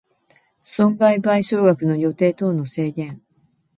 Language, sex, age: Japanese, female, 50-59